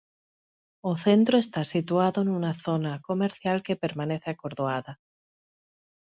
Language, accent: Galician, Normativo (estándar)